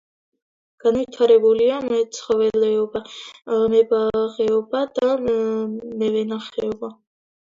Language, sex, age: Georgian, female, under 19